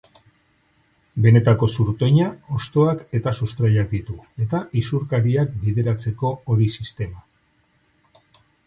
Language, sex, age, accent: Basque, male, 50-59, Mendebalekoa (Araba, Bizkaia, Gipuzkoako mendebaleko herri batzuk)